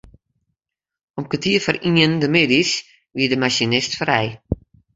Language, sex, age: Western Frisian, female, 50-59